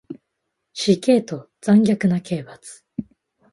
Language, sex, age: Japanese, female, 19-29